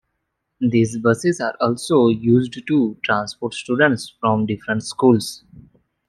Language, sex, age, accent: English, male, 19-29, India and South Asia (India, Pakistan, Sri Lanka)